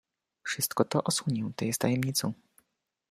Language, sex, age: Polish, male, 30-39